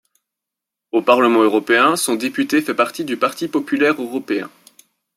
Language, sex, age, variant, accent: French, male, 30-39, Français d'Europe, Français de Belgique